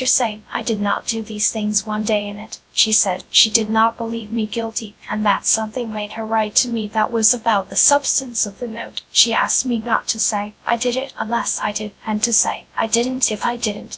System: TTS, GradTTS